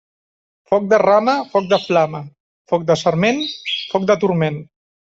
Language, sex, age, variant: Catalan, male, 30-39, Central